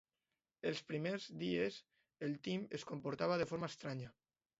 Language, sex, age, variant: Catalan, male, under 19, Alacantí